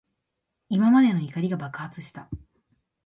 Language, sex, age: Japanese, female, 19-29